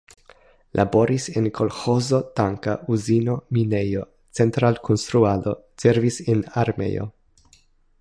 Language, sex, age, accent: Esperanto, male, 19-29, Internacia